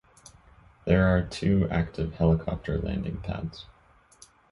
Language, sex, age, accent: English, male, under 19, United States English